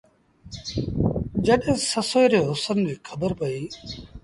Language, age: Sindhi Bhil, 40-49